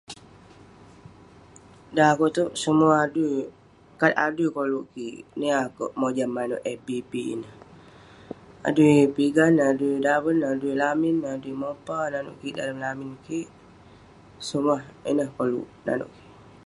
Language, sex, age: Western Penan, female, 30-39